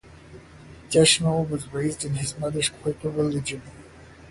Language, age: English, 40-49